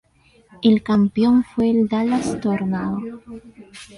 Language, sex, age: Spanish, female, under 19